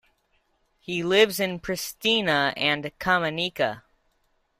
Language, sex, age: English, male, under 19